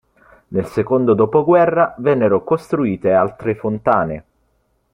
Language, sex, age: Italian, male, 19-29